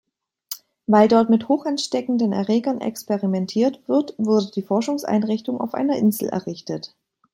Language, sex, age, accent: German, female, 30-39, Deutschland Deutsch